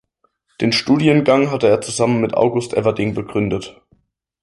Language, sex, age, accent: German, male, 19-29, Deutschland Deutsch